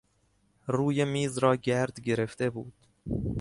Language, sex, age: Persian, male, 19-29